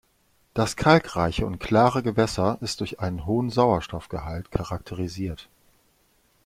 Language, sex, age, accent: German, male, 40-49, Deutschland Deutsch